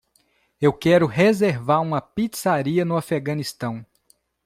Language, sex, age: Portuguese, male, 40-49